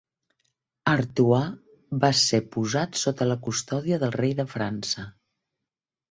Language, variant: Catalan, Central